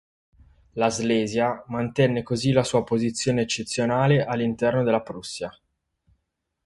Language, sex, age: Italian, male, 30-39